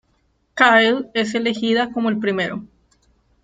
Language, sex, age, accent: Spanish, female, 19-29, Andino-Pacífico: Colombia, Perú, Ecuador, oeste de Bolivia y Venezuela andina